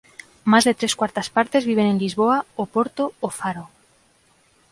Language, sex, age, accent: Spanish, female, 30-39, España: Centro-Sur peninsular (Madrid, Toledo, Castilla-La Mancha)